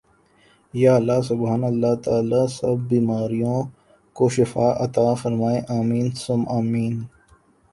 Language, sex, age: Urdu, male, 19-29